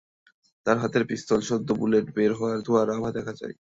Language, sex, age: Bengali, male, 19-29